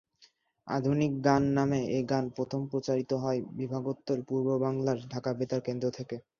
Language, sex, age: Bengali, male, 19-29